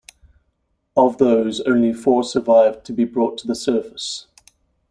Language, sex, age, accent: English, male, 30-39, Southern African (South Africa, Zimbabwe, Namibia)